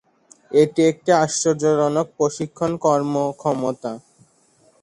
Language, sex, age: Bengali, male, 19-29